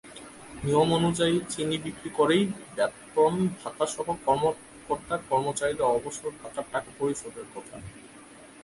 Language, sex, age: Bengali, male, 19-29